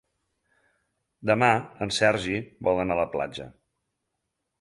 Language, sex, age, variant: Catalan, male, 40-49, Central